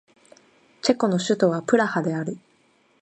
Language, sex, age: Japanese, female, 19-29